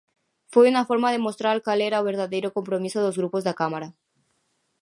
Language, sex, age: Galician, female, 19-29